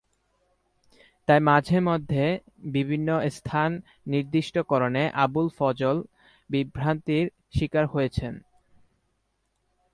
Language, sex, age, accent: Bengali, male, 19-29, Standard Bengali